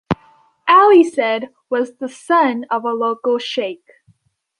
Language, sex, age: English, female, under 19